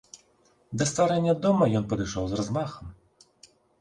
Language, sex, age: Belarusian, male, 30-39